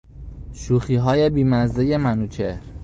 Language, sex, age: Persian, male, 19-29